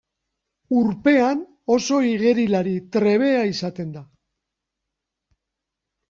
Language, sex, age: Basque, male, 50-59